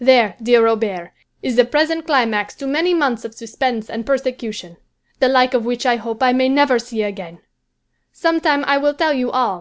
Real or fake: real